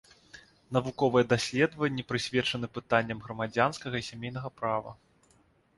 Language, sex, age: Belarusian, male, 30-39